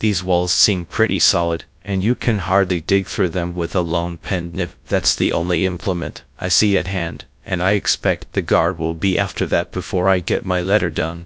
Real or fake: fake